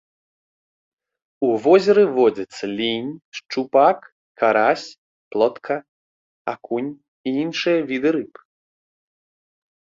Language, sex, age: Belarusian, male, 19-29